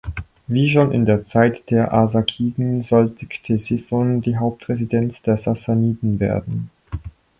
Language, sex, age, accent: German, male, 19-29, Deutschland Deutsch; Schweizerdeutsch